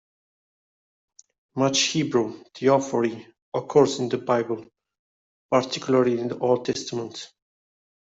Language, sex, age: English, male, 30-39